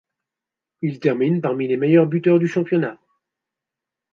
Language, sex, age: French, male, 60-69